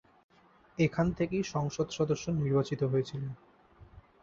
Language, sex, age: Bengali, male, 19-29